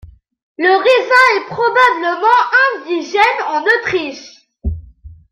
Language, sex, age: French, female, 19-29